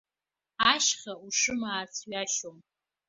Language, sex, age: Abkhazian, female, under 19